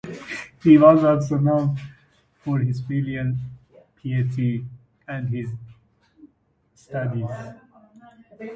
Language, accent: English, England English